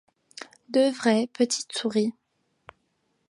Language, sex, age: French, female, 19-29